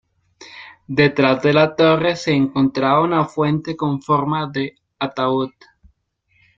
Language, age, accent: Spanish, 19-29, América central